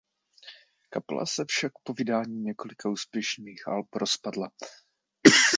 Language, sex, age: Czech, male, 30-39